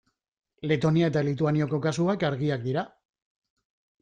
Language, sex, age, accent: Basque, male, 40-49, Mendebalekoa (Araba, Bizkaia, Gipuzkoako mendebaleko herri batzuk)